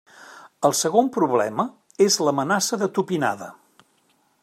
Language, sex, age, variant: Catalan, male, 50-59, Central